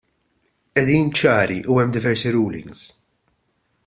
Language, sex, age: Maltese, male, 40-49